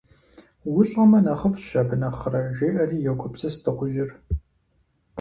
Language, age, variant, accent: Kabardian, 19-29, Адыгэбзэ (Къэбэрдей, Кирил, псоми зэдай), Джылэхъстэней (Gilahsteney)